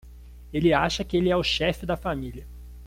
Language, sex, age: Portuguese, male, 30-39